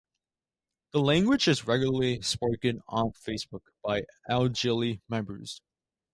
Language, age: English, under 19